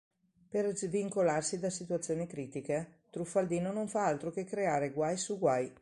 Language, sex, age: Italian, female, 60-69